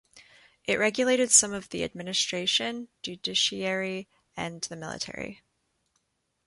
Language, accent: English, United States English